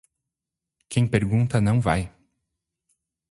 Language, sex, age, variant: Portuguese, male, 30-39, Portuguese (Brasil)